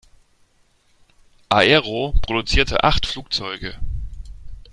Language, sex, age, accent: German, male, 30-39, Deutschland Deutsch